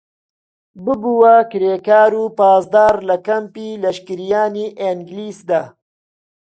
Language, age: Central Kurdish, 30-39